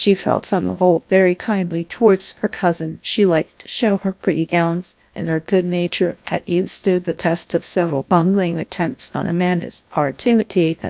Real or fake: fake